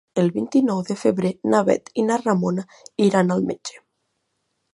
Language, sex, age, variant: Catalan, female, 19-29, Nord-Occidental